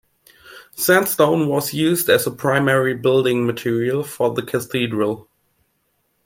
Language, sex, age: English, male, 19-29